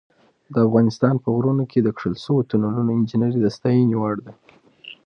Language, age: Pashto, 19-29